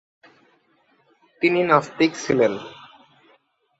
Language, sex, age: Bengali, male, 19-29